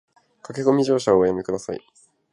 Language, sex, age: Japanese, male, 19-29